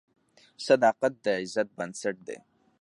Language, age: Pashto, under 19